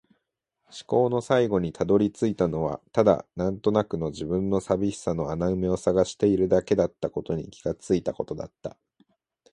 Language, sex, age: Japanese, male, 19-29